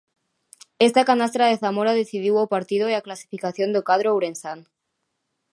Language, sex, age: Galician, female, 19-29